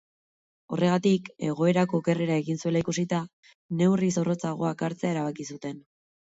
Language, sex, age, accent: Basque, female, 19-29, Mendebalekoa (Araba, Bizkaia, Gipuzkoako mendebaleko herri batzuk)